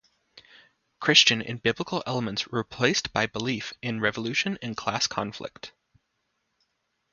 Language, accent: English, United States English